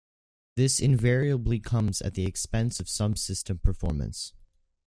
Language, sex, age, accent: English, male, under 19, United States English